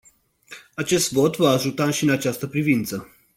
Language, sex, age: Romanian, male, 30-39